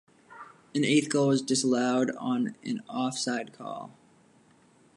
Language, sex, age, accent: English, male, 19-29, United States English